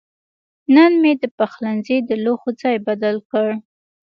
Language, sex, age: Pashto, female, 19-29